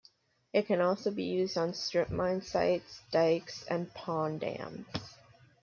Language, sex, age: English, female, 19-29